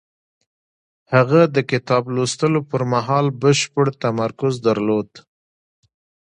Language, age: Pashto, 30-39